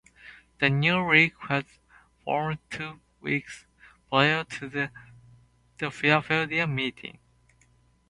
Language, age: English, 19-29